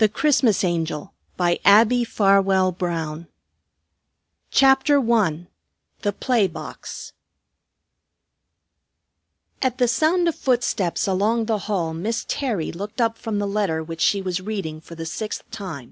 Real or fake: real